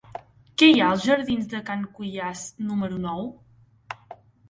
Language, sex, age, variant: Catalan, female, under 19, Central